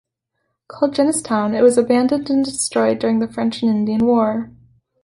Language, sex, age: English, female, 19-29